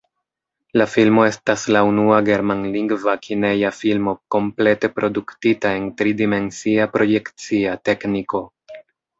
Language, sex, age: Esperanto, male, 30-39